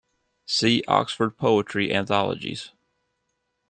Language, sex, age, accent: English, male, 40-49, United States English